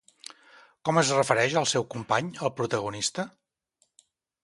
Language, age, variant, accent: Catalan, 50-59, Central, central